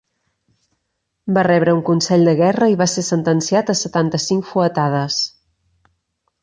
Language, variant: Catalan, Central